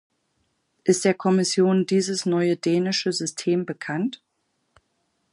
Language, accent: German, Deutschland Deutsch